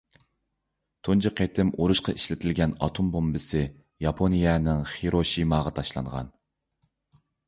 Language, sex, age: Uyghur, male, 30-39